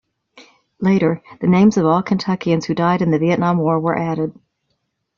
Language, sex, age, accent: English, female, 50-59, United States English